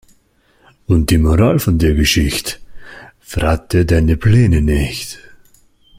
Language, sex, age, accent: German, male, 19-29, Österreichisches Deutsch